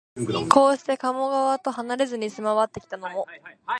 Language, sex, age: Japanese, female, under 19